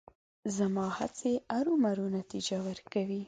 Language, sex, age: Pashto, female, 19-29